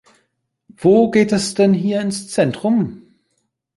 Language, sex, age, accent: German, male, 40-49, Deutschland Deutsch